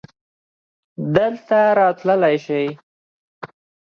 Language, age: Pashto, under 19